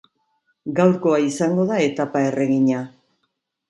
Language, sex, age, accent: Basque, female, 60-69, Mendebalekoa (Araba, Bizkaia, Gipuzkoako mendebaleko herri batzuk)